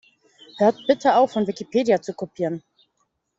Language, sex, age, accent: German, female, 19-29, Deutschland Deutsch